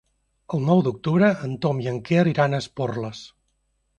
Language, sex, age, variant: Catalan, male, 50-59, Central